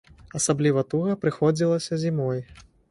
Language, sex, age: Belarusian, male, 19-29